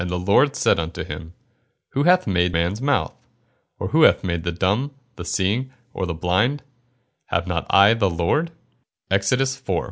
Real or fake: real